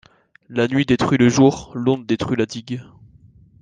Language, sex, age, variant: French, male, 19-29, Français de métropole